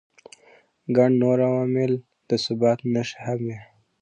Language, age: Pashto, 19-29